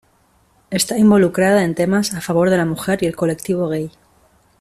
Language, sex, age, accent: Spanish, female, 30-39, España: Norte peninsular (Asturias, Castilla y León, Cantabria, País Vasco, Navarra, Aragón, La Rioja, Guadalajara, Cuenca)